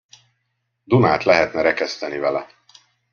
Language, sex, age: Hungarian, male, 50-59